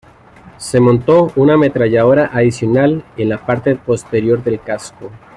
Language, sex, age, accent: Spanish, male, 30-39, América central